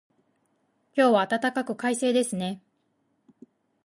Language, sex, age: Japanese, female, 40-49